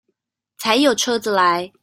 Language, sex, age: Chinese, female, 19-29